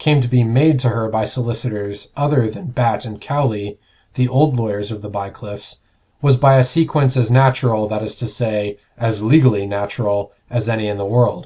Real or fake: real